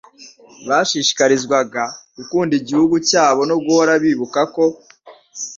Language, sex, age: Kinyarwanda, male, under 19